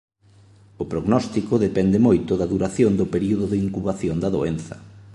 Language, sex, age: Galician, male, 30-39